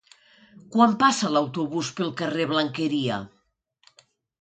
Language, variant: Catalan, Nord-Occidental